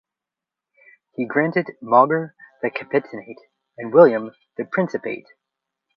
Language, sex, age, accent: English, male, 19-29, United States English